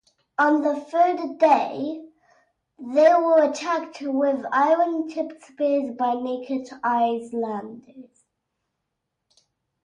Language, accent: English, England English